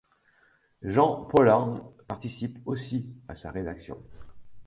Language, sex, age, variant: French, male, 60-69, Français de métropole